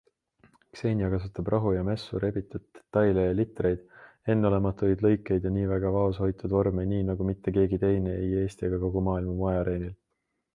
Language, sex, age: Estonian, male, 19-29